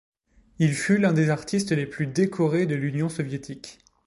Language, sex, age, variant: French, male, 19-29, Français de métropole